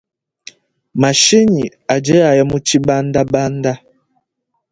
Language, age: Luba-Lulua, 19-29